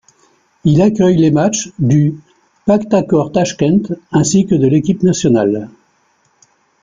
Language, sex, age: French, male, 60-69